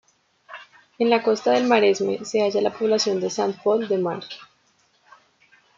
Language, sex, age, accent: Spanish, female, 19-29, Andino-Pacífico: Colombia, Perú, Ecuador, oeste de Bolivia y Venezuela andina